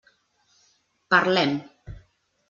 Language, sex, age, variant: Catalan, female, 30-39, Central